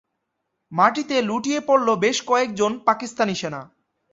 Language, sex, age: Bengali, male, 19-29